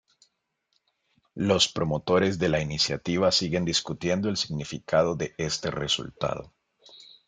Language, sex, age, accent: Spanish, male, 40-49, Andino-Pacífico: Colombia, Perú, Ecuador, oeste de Bolivia y Venezuela andina